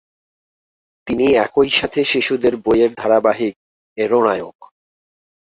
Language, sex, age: Bengali, male, 30-39